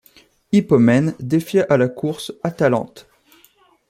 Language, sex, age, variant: French, male, under 19, Français de métropole